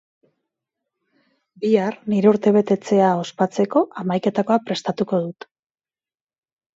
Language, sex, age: Basque, female, 40-49